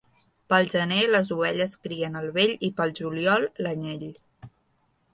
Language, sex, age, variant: Catalan, female, 19-29, Central